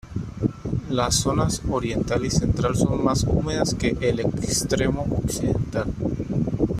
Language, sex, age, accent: Spanish, male, 30-39, Andino-Pacífico: Colombia, Perú, Ecuador, oeste de Bolivia y Venezuela andina